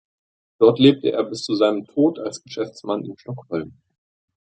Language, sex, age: German, male, 19-29